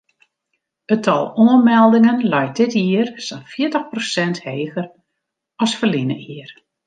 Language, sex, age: Western Frisian, female, 60-69